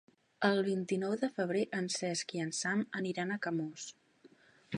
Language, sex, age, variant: Catalan, female, 19-29, Central